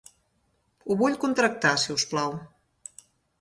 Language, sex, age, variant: Catalan, female, 40-49, Central